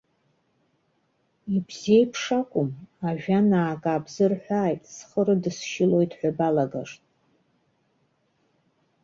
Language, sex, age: Abkhazian, female, 40-49